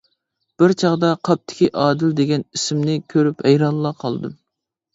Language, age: Uyghur, 19-29